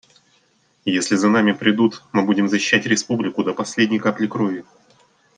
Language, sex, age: Russian, male, 19-29